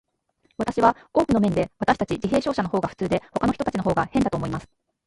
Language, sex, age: Japanese, female, 40-49